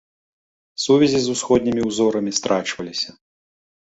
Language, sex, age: Belarusian, male, 40-49